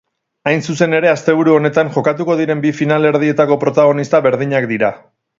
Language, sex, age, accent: Basque, male, 30-39, Erdialdekoa edo Nafarra (Gipuzkoa, Nafarroa)